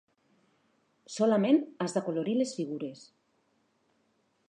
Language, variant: Catalan, Nord-Occidental